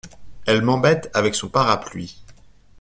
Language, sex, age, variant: French, male, 19-29, Français de métropole